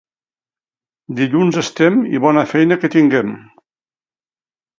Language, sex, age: Catalan, male, 60-69